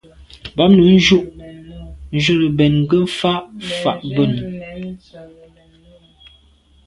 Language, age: Medumba, 30-39